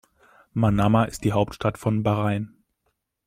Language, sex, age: German, male, 19-29